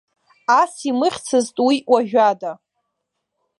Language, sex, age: Abkhazian, female, 19-29